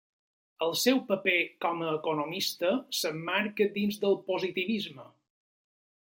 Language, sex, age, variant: Catalan, male, 40-49, Balear